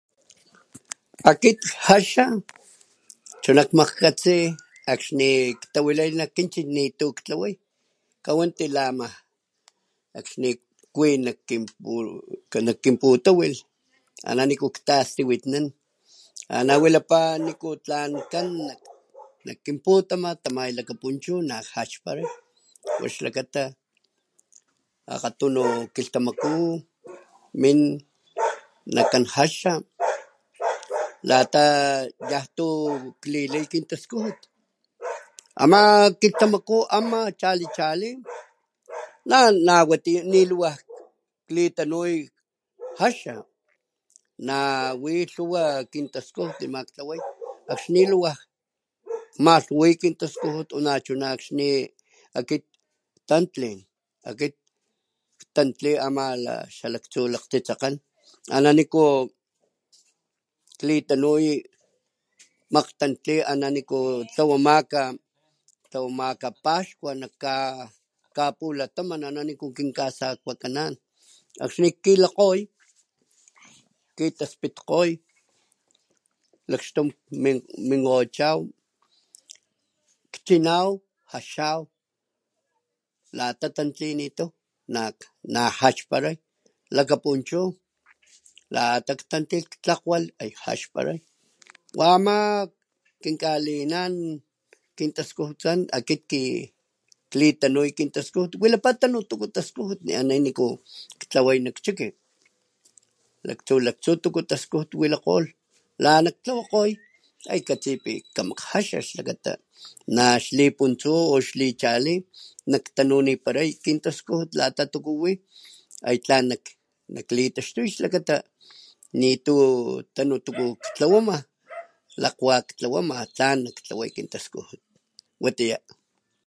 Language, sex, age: Papantla Totonac, male, 60-69